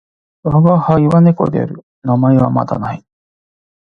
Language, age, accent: Japanese, 50-59, 標準語